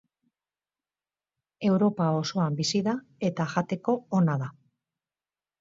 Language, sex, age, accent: Basque, female, 50-59, Mendebalekoa (Araba, Bizkaia, Gipuzkoako mendebaleko herri batzuk)